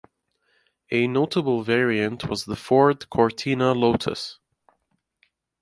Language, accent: English, United States English